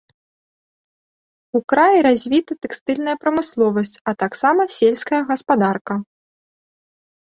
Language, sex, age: Belarusian, female, 30-39